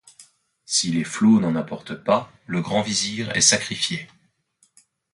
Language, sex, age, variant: French, male, 30-39, Français de métropole